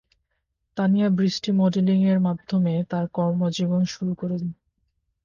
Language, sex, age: Bengali, male, 19-29